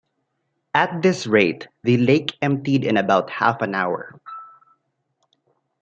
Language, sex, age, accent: English, male, 19-29, Filipino